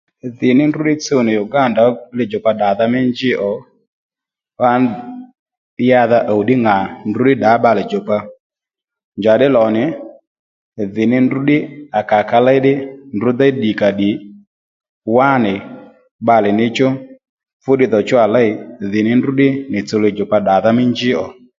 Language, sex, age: Lendu, male, 30-39